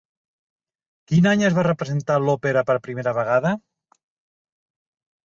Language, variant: Catalan, Central